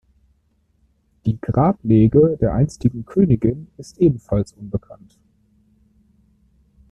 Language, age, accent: German, 30-39, Deutschland Deutsch